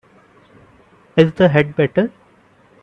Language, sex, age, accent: English, male, 19-29, India and South Asia (India, Pakistan, Sri Lanka)